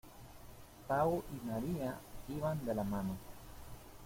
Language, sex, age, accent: Spanish, male, 30-39, Caribe: Cuba, Venezuela, Puerto Rico, República Dominicana, Panamá, Colombia caribeña, México caribeño, Costa del golfo de México